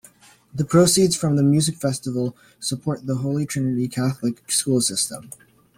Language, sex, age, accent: English, male, 19-29, United States English